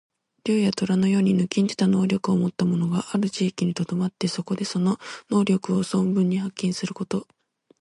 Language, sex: Japanese, female